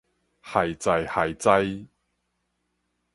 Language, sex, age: Min Nan Chinese, male, 30-39